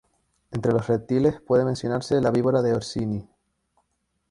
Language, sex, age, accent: Spanish, male, 19-29, España: Islas Canarias